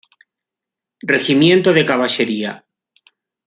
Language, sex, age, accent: Spanish, male, 50-59, Rioplatense: Argentina, Uruguay, este de Bolivia, Paraguay